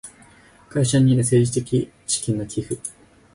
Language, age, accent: Japanese, 19-29, 標準語